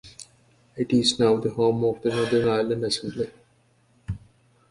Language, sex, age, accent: English, male, 19-29, United States English